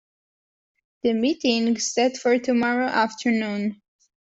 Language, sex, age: English, female, 19-29